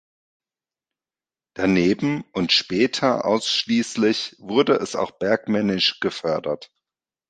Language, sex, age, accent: German, male, 30-39, Deutschland Deutsch